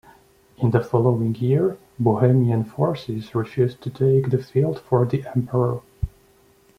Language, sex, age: English, male, 19-29